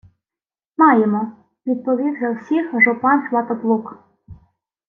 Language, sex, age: Ukrainian, female, 19-29